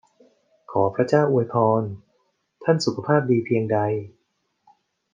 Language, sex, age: Thai, male, 40-49